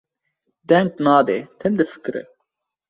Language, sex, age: Kurdish, male, 19-29